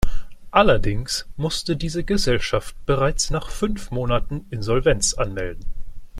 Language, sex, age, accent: German, male, 19-29, Deutschland Deutsch